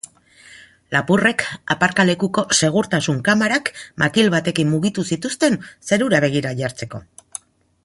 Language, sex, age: Basque, female, 50-59